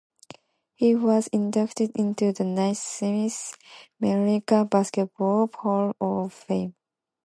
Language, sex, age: English, female, 19-29